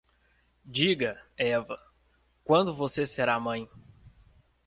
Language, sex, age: Portuguese, male, 19-29